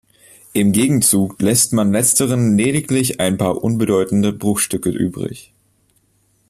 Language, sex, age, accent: German, male, 19-29, Deutschland Deutsch